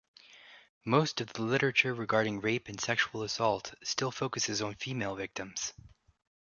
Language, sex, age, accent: English, male, 19-29, United States English